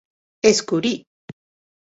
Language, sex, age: Occitan, female, 40-49